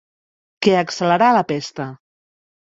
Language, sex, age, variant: Catalan, female, 40-49, Central